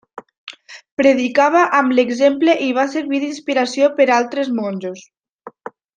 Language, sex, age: Catalan, female, 19-29